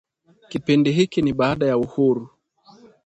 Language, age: Swahili, 19-29